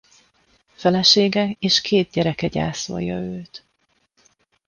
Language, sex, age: Hungarian, female, 30-39